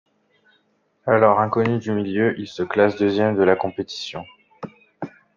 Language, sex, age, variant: French, male, 19-29, Français de métropole